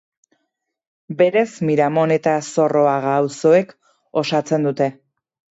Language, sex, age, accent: Basque, female, 30-39, Erdialdekoa edo Nafarra (Gipuzkoa, Nafarroa)